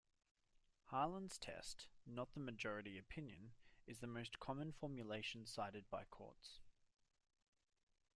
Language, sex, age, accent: English, male, 19-29, Australian English